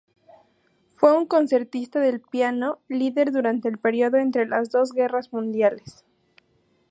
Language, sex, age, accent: Spanish, female, 19-29, México